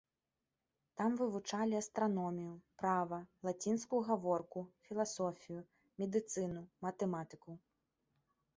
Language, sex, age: Belarusian, female, 19-29